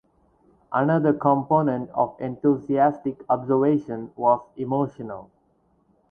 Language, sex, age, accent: English, male, 19-29, India and South Asia (India, Pakistan, Sri Lanka)